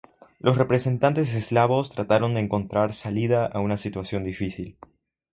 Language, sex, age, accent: Spanish, male, under 19, Andino-Pacífico: Colombia, Perú, Ecuador, oeste de Bolivia y Venezuela andina